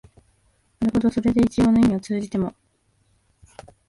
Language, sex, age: Japanese, female, 19-29